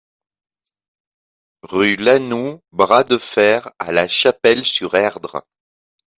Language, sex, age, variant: French, male, 40-49, Français de métropole